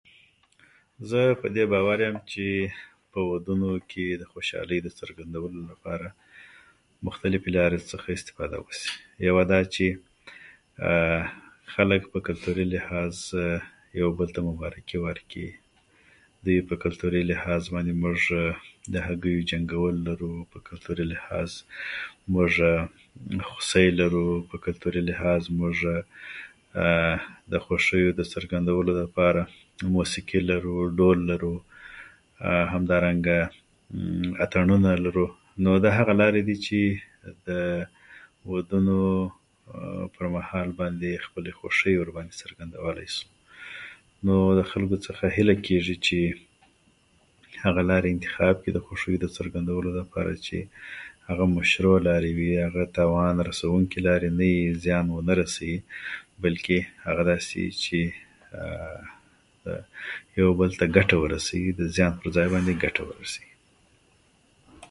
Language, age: Pashto, 30-39